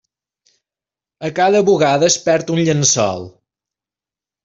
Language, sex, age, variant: Catalan, male, 30-39, Balear